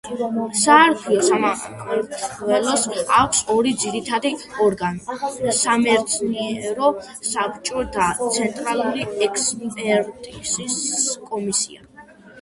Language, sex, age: Georgian, female, under 19